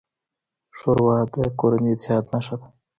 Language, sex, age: Pashto, female, 19-29